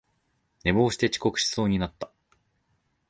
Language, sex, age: Japanese, male, 19-29